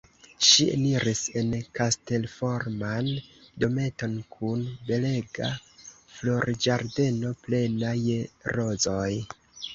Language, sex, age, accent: Esperanto, male, 19-29, Internacia